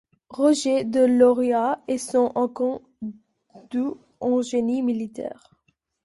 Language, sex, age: French, female, under 19